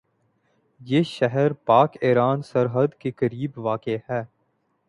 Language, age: Urdu, 19-29